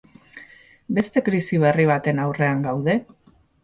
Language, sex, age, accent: Basque, female, 40-49, Mendebalekoa (Araba, Bizkaia, Gipuzkoako mendebaleko herri batzuk)